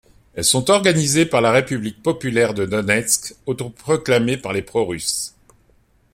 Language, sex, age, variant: French, male, 50-59, Français de métropole